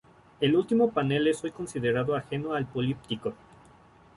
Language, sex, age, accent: Spanish, male, 19-29, México